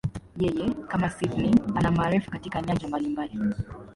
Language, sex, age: Swahili, female, 19-29